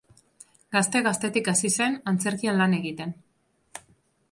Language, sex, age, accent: Basque, female, 30-39, Mendebalekoa (Araba, Bizkaia, Gipuzkoako mendebaleko herri batzuk)